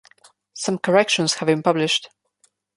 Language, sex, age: English, female, under 19